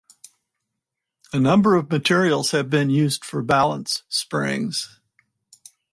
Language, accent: English, United States English